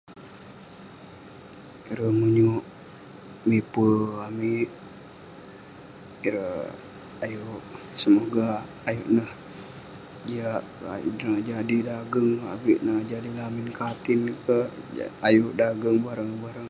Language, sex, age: Western Penan, male, under 19